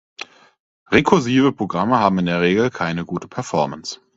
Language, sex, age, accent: German, male, 19-29, Deutschland Deutsch